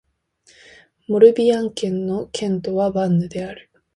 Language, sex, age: Japanese, female, 19-29